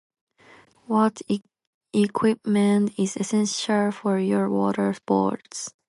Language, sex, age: English, female, under 19